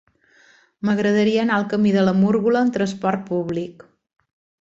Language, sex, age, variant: Catalan, female, 40-49, Balear